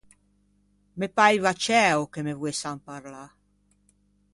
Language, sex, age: Ligurian, female, 60-69